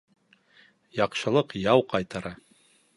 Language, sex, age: Bashkir, male, 40-49